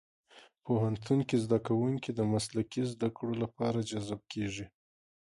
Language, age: Pashto, 40-49